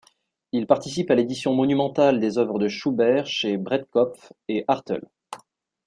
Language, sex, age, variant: French, male, 19-29, Français de métropole